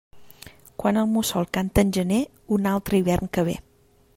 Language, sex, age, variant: Catalan, female, 30-39, Central